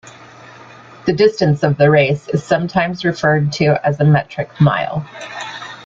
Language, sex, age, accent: English, female, 50-59, United States English